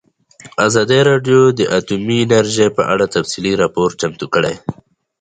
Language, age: Pashto, 19-29